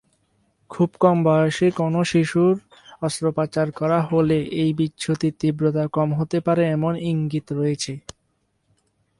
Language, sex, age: Bengali, male, 19-29